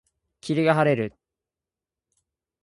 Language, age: Japanese, 19-29